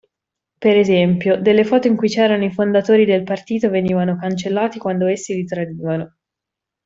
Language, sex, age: Italian, male, 30-39